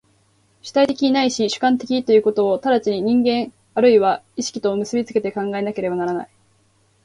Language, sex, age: Japanese, female, 19-29